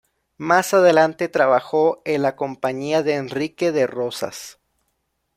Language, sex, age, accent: Spanish, male, 19-29, México